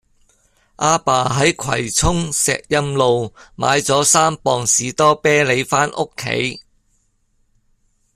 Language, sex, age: Cantonese, male, 50-59